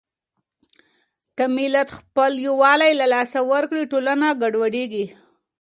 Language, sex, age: Pashto, female, 19-29